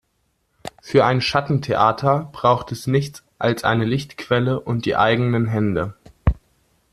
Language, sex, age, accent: German, male, 19-29, Deutschland Deutsch